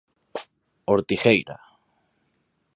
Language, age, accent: Galician, 19-29, Atlántico (seseo e gheada)